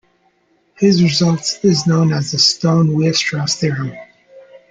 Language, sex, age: English, male, 40-49